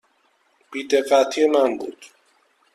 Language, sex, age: Persian, male, 19-29